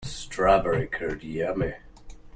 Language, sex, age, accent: English, male, 19-29, United States English